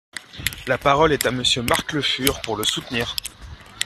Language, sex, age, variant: French, male, 19-29, Français de métropole